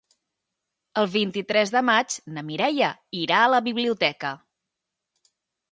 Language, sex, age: Catalan, female, 30-39